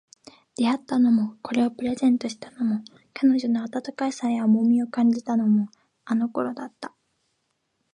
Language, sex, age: Japanese, female, 19-29